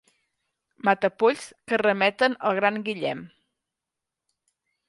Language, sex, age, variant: Catalan, female, 40-49, Central